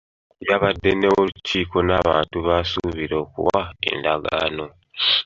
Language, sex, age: Ganda, male, 19-29